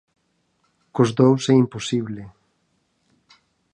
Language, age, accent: Galician, 40-49, Normativo (estándar)